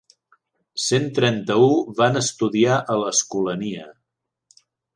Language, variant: Catalan, Central